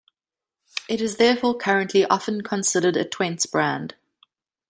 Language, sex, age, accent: English, female, 30-39, Southern African (South Africa, Zimbabwe, Namibia)